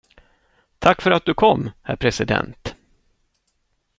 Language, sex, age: Swedish, male, 50-59